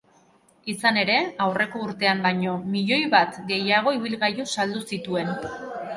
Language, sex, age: Basque, female, 30-39